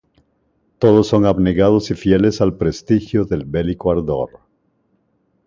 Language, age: Spanish, 50-59